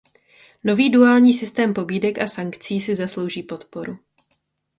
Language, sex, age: Czech, female, 19-29